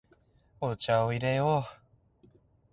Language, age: Japanese, 19-29